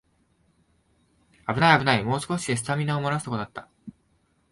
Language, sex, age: Japanese, male, 19-29